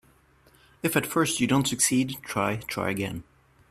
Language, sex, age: English, male, 19-29